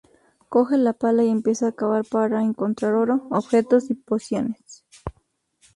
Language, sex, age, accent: Spanish, female, 19-29, México